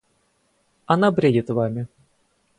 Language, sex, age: Russian, male, 19-29